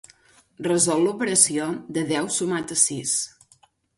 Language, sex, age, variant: Catalan, female, 40-49, Septentrional